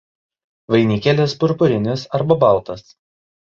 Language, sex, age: Lithuanian, male, 19-29